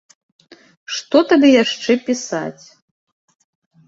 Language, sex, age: Belarusian, female, 40-49